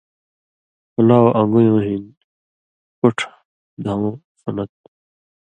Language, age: Indus Kohistani, 30-39